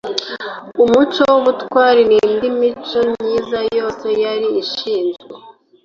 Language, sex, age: Kinyarwanda, female, 40-49